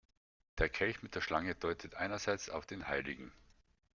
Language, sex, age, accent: German, male, 50-59, Deutschland Deutsch